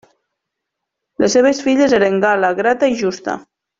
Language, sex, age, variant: Catalan, female, 40-49, Nord-Occidental